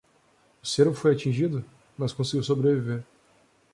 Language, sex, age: Portuguese, male, 19-29